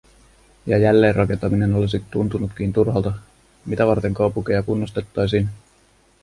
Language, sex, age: Finnish, male, 30-39